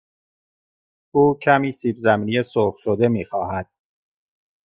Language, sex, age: Persian, male, 40-49